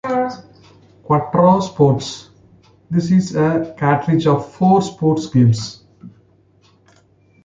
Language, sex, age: English, male, 40-49